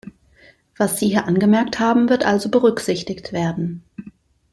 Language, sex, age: German, female, 40-49